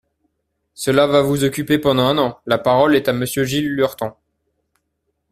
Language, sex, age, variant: French, male, 19-29, Français de métropole